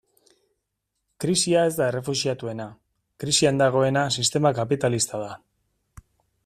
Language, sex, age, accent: Basque, male, 40-49, Erdialdekoa edo Nafarra (Gipuzkoa, Nafarroa)